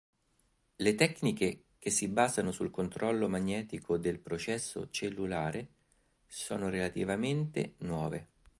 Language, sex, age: Italian, male, 40-49